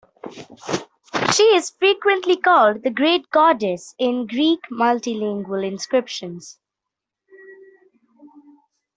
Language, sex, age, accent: English, female, under 19, India and South Asia (India, Pakistan, Sri Lanka)